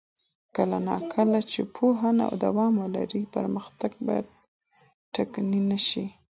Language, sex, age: Pashto, female, 19-29